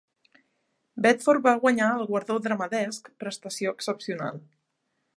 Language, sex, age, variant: Catalan, female, 19-29, Central